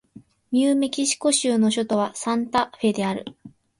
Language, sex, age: Japanese, female, 19-29